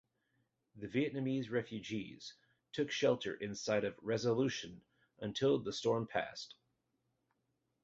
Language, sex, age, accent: English, male, 40-49, United States English